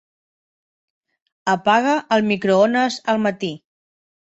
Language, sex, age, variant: Catalan, female, 30-39, Septentrional